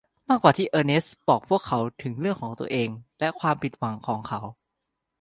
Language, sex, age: Thai, male, 19-29